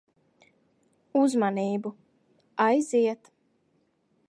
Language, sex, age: Latvian, female, 19-29